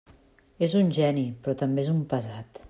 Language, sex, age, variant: Catalan, female, 40-49, Central